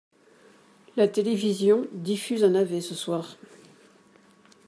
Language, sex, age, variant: French, female, 40-49, Français de métropole